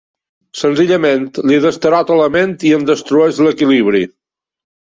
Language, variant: Catalan, Balear